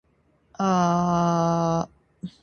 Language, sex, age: Japanese, female, 19-29